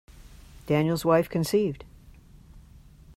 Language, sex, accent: English, female, United States English